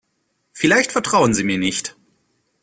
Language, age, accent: German, 19-29, Deutschland Deutsch